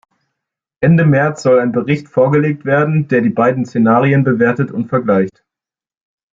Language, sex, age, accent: German, male, under 19, Deutschland Deutsch